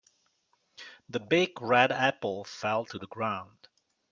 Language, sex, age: English, male, 40-49